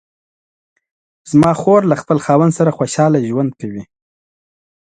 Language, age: Pashto, 30-39